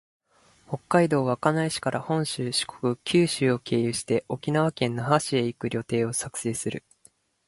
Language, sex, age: Japanese, male, 19-29